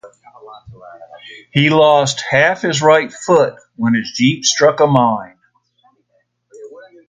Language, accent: English, United States English